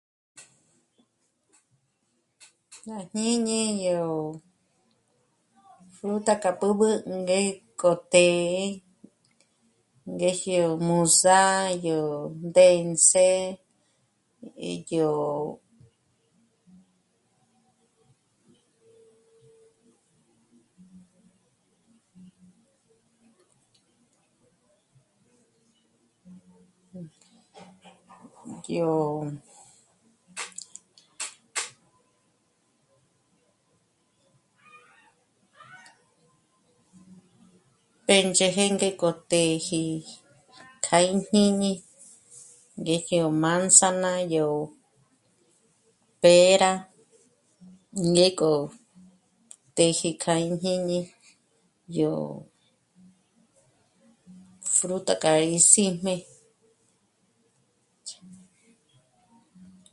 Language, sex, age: Michoacán Mazahua, female, 60-69